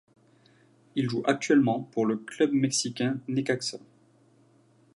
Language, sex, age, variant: French, male, 19-29, Français de métropole